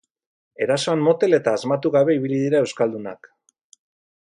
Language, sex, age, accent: Basque, male, 40-49, Mendebalekoa (Araba, Bizkaia, Gipuzkoako mendebaleko herri batzuk)